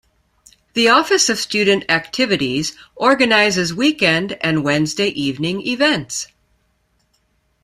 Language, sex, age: English, female, 50-59